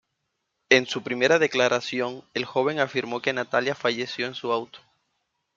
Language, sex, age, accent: Spanish, male, 19-29, Caribe: Cuba, Venezuela, Puerto Rico, República Dominicana, Panamá, Colombia caribeña, México caribeño, Costa del golfo de México